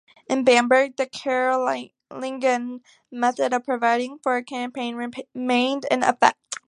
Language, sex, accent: English, female, United States English